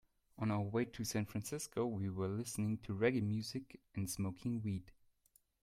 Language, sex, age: English, male, 19-29